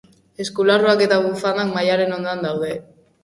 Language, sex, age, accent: Basque, female, under 19, Mendebalekoa (Araba, Bizkaia, Gipuzkoako mendebaleko herri batzuk)